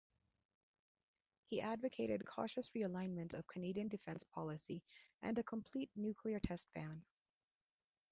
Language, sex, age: English, female, 40-49